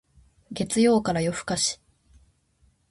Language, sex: Japanese, female